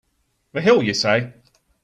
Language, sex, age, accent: English, male, 30-39, Australian English